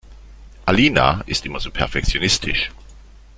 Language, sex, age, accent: German, male, 40-49, Deutschland Deutsch